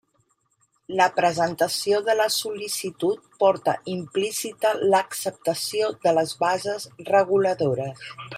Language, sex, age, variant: Catalan, female, 50-59, Central